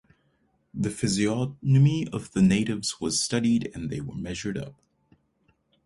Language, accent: English, Southern African (South Africa, Zimbabwe, Namibia)